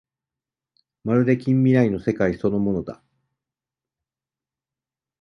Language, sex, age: Japanese, male, 40-49